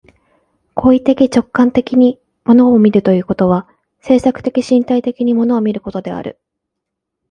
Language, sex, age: Japanese, female, 19-29